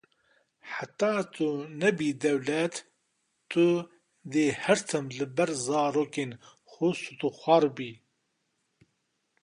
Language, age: Kurdish, 50-59